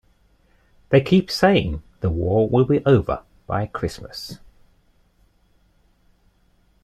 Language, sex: English, male